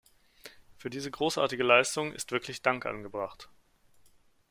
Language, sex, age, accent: German, male, 30-39, Deutschland Deutsch